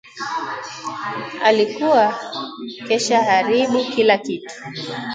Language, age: Swahili, 19-29